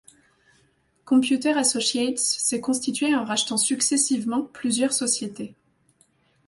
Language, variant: French, Français de métropole